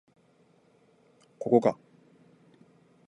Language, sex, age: Japanese, male, 19-29